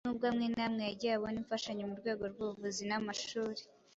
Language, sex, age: Kinyarwanda, female, 19-29